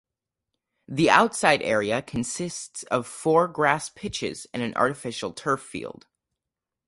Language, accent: English, United States English